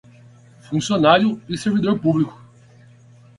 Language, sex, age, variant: Portuguese, male, 40-49, Portuguese (Brasil)